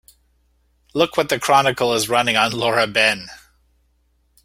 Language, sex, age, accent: English, male, 40-49, Canadian English